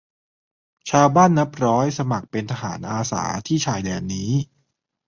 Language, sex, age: Thai, male, 30-39